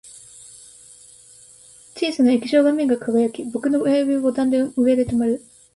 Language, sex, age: Japanese, female, 19-29